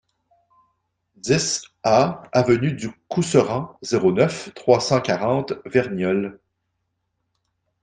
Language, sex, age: French, male, 40-49